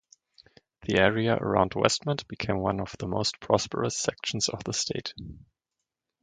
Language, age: English, 19-29